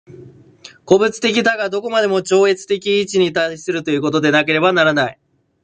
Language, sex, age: Japanese, male, 19-29